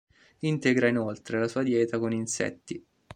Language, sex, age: Italian, male, 30-39